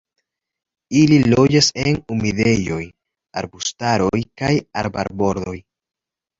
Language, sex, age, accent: Esperanto, male, 19-29, Internacia